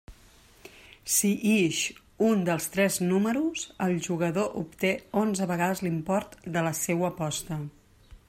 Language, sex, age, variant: Catalan, female, 40-49, Central